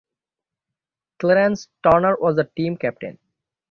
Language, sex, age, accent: English, male, 19-29, United States English; England English